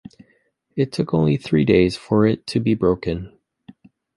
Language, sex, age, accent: English, male, 30-39, United States English